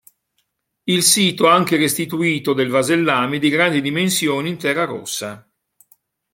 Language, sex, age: Italian, male, 60-69